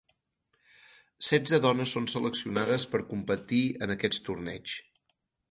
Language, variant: Catalan, Central